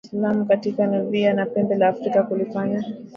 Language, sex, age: Swahili, female, 19-29